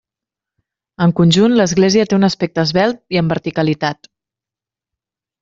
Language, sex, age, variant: Catalan, female, 30-39, Central